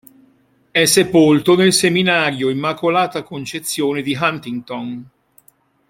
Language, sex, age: Italian, male, 60-69